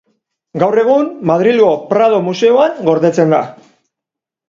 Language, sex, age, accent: Basque, male, 40-49, Erdialdekoa edo Nafarra (Gipuzkoa, Nafarroa)